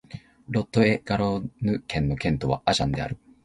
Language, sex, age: Japanese, male, 19-29